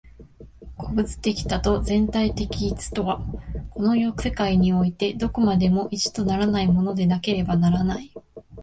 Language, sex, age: Japanese, female, 19-29